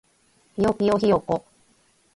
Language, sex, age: Japanese, female, 40-49